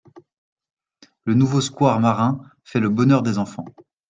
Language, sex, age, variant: French, male, 30-39, Français de métropole